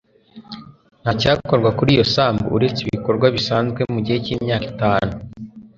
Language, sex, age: Kinyarwanda, male, under 19